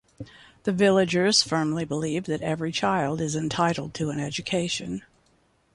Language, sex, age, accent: English, female, 70-79, United States English